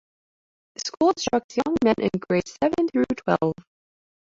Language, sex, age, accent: English, female, 19-29, United States English